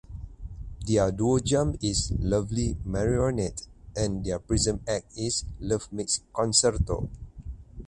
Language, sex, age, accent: English, male, 30-39, Malaysian English